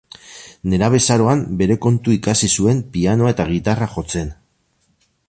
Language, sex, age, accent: Basque, male, 50-59, Mendebalekoa (Araba, Bizkaia, Gipuzkoako mendebaleko herri batzuk)